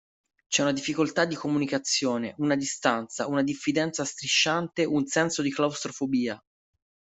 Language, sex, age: Italian, male, 30-39